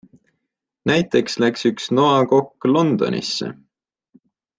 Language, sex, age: Estonian, male, 19-29